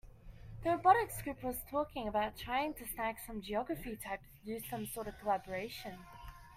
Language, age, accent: English, under 19, Australian English